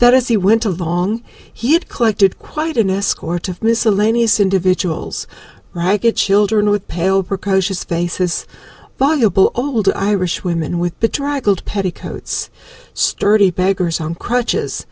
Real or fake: real